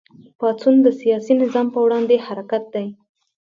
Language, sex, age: Pashto, female, 19-29